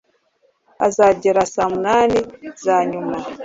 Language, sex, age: Kinyarwanda, female, 30-39